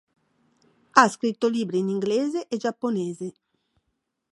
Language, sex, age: Italian, female, 60-69